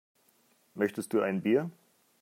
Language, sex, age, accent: German, male, 40-49, Deutschland Deutsch